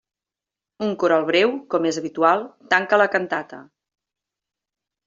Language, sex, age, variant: Catalan, female, 50-59, Central